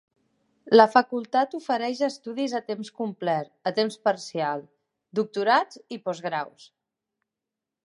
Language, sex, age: Catalan, female, 30-39